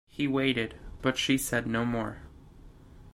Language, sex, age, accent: English, male, 19-29, United States English